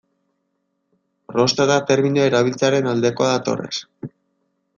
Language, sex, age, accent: Basque, male, 19-29, Erdialdekoa edo Nafarra (Gipuzkoa, Nafarroa)